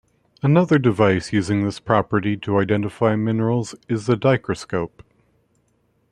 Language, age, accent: English, 40-49, United States English